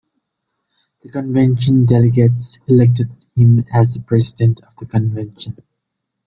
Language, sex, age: English, male, 19-29